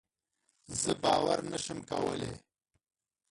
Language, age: Pashto, 40-49